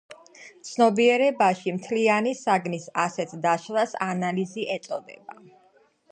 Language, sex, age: Georgian, female, 19-29